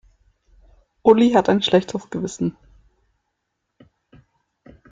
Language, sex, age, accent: German, female, 19-29, Deutschland Deutsch